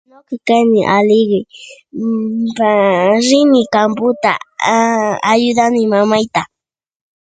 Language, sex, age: Puno Quechua, female, under 19